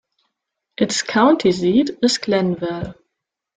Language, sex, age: English, female, 19-29